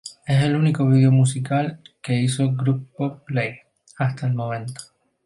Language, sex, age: Spanish, male, 19-29